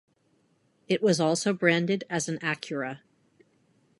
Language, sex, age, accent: English, female, 50-59, United States English